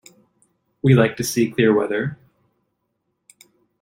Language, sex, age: English, male, 19-29